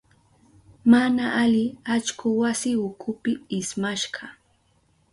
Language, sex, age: Southern Pastaza Quechua, female, 19-29